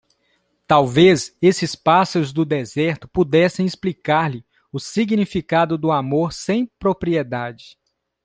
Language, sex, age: Portuguese, male, 40-49